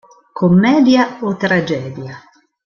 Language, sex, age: Italian, female, 50-59